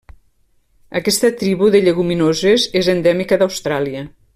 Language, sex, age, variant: Catalan, female, 50-59, Nord-Occidental